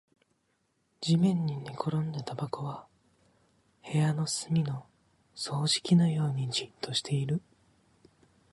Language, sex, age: Japanese, male, 19-29